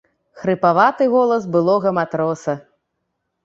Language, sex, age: Belarusian, female, 30-39